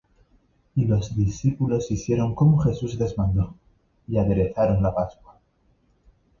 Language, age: Spanish, 19-29